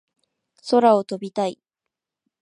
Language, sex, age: Japanese, female, 19-29